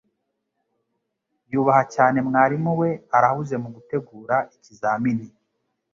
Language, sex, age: Kinyarwanda, male, 19-29